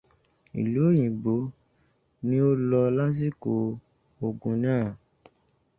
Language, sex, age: Yoruba, male, 19-29